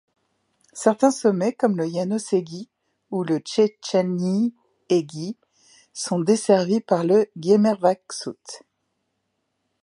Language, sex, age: French, female, 50-59